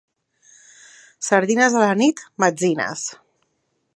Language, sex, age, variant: Catalan, female, 40-49, Central